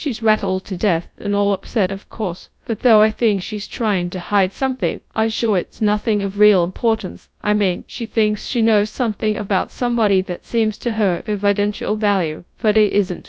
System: TTS, GradTTS